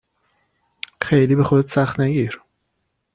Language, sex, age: Persian, male, 30-39